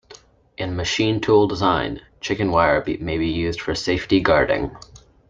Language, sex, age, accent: English, male, 19-29, Canadian English